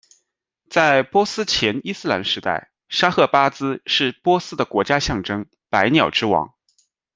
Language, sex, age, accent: Chinese, male, 30-39, 出生地：浙江省